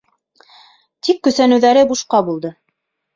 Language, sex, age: Bashkir, female, 19-29